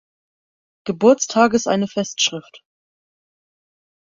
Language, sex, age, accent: German, female, 19-29, Deutschland Deutsch